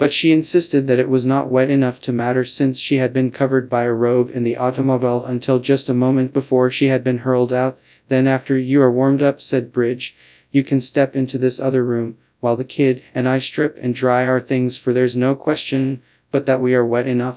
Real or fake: fake